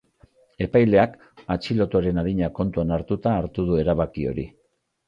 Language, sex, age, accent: Basque, male, 50-59, Mendebalekoa (Araba, Bizkaia, Gipuzkoako mendebaleko herri batzuk)